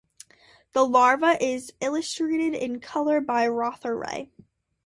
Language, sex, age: English, female, under 19